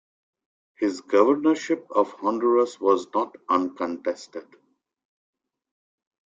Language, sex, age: English, male, 40-49